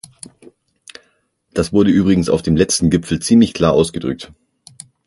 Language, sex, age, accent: German, male, 40-49, Deutschland Deutsch; Österreichisches Deutsch